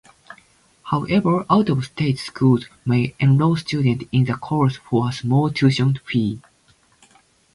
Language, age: English, 19-29